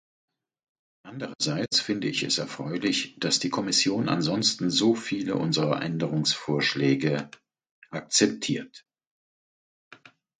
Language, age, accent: German, 50-59, Deutschland Deutsch